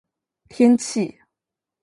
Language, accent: Chinese, 出生地：江苏省